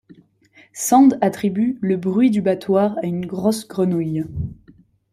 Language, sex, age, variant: French, female, 19-29, Français de métropole